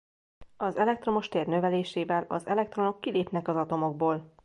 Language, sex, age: Hungarian, female, 19-29